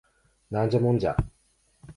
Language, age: Japanese, 19-29